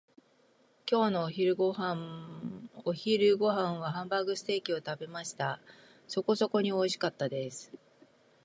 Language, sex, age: Japanese, female, 50-59